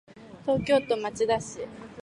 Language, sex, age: Japanese, female, 19-29